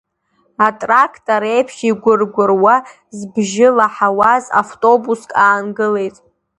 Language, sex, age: Abkhazian, female, 30-39